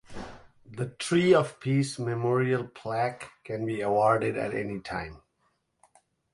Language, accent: English, India and South Asia (India, Pakistan, Sri Lanka)